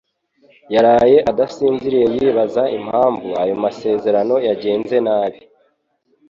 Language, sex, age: Kinyarwanda, male, 19-29